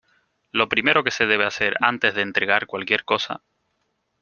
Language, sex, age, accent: Spanish, male, 19-29, España: Islas Canarias